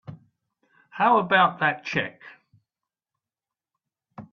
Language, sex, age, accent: English, male, 70-79, England English